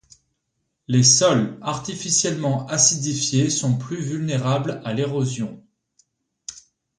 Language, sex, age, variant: French, male, 30-39, Français de métropole